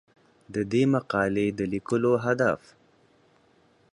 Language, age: Pashto, 30-39